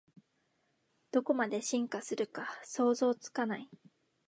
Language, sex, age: Japanese, female, 19-29